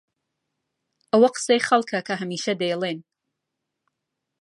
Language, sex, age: Central Kurdish, female, 30-39